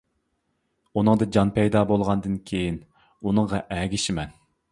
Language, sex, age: Uyghur, male, 30-39